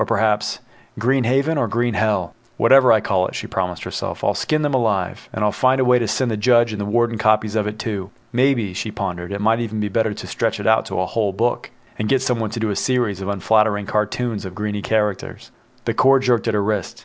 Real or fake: real